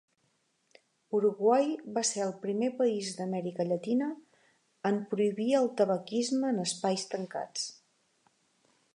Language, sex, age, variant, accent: Catalan, female, 50-59, Central, gironí